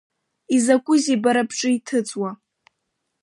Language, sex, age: Abkhazian, female, under 19